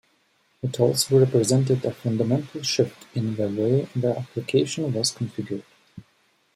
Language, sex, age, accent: English, male, 30-39, United States English